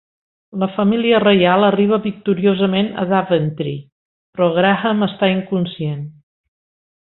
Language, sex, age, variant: Catalan, female, 60-69, Central